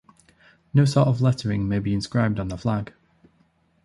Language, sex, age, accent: English, male, 19-29, England English